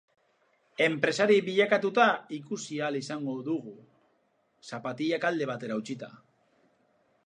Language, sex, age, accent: Basque, male, 30-39, Mendebalekoa (Araba, Bizkaia, Gipuzkoako mendebaleko herri batzuk)